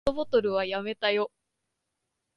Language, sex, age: Japanese, female, 19-29